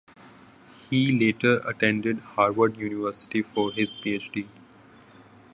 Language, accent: English, India and South Asia (India, Pakistan, Sri Lanka)